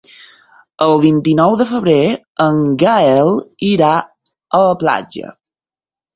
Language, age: Catalan, 19-29